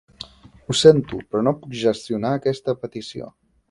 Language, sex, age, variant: Catalan, male, 19-29, Central